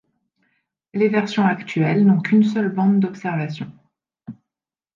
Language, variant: French, Français de métropole